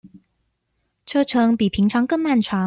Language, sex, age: Chinese, female, 19-29